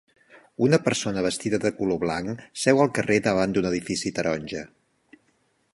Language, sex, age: Catalan, male, 50-59